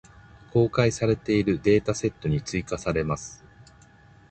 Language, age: Japanese, 40-49